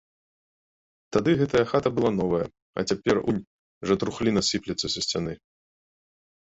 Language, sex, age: Belarusian, male, 30-39